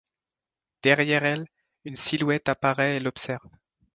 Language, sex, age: French, male, 19-29